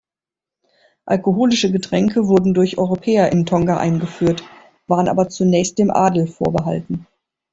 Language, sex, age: German, female, 50-59